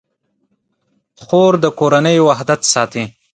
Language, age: Pashto, 19-29